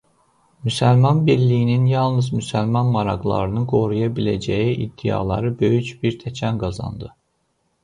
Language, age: Azerbaijani, 30-39